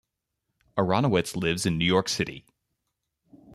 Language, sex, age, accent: English, male, 30-39, United States English